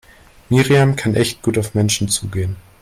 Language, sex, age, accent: German, male, under 19, Deutschland Deutsch